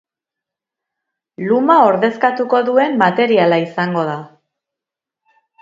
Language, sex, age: Basque, male, 30-39